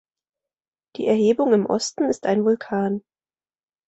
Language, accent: German, Deutschland Deutsch